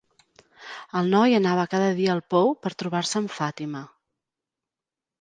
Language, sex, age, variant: Catalan, female, 40-49, Central